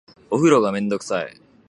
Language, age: Japanese, 19-29